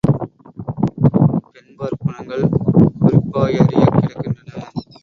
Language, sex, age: Tamil, male, 30-39